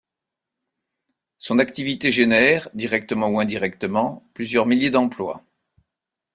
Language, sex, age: French, male, 60-69